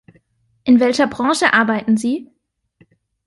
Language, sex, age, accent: German, female, 30-39, Deutschland Deutsch